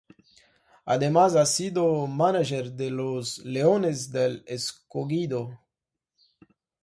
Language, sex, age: Spanish, male, 19-29